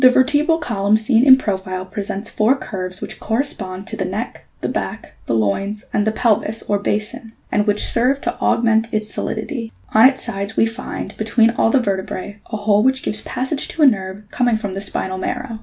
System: none